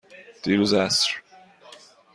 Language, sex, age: Persian, male, 30-39